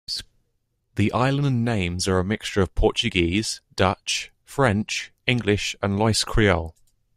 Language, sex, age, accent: English, male, under 19, England English